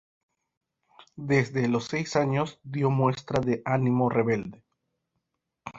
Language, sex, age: Spanish, male, 30-39